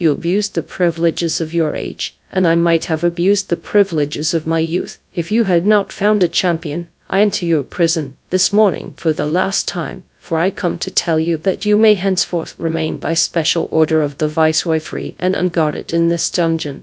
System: TTS, GradTTS